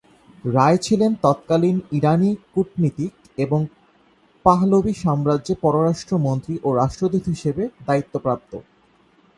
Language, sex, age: Bengali, male, 19-29